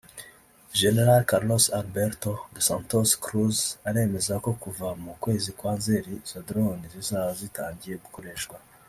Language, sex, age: Kinyarwanda, female, 30-39